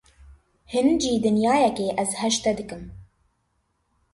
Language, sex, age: Kurdish, female, 19-29